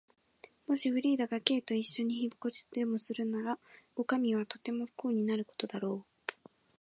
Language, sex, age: Japanese, female, 19-29